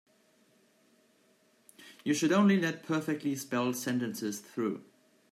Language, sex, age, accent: English, male, 19-29, United States English